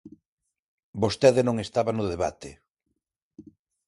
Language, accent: Galician, Normativo (estándar); Neofalante